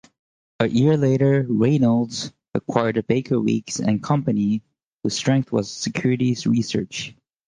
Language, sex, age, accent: English, male, 30-39, United States English